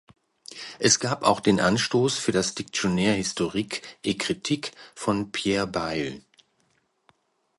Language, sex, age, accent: German, male, 60-69, Deutschland Deutsch